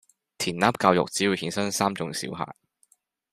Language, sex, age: Cantonese, male, 19-29